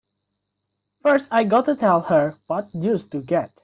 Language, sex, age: English, male, under 19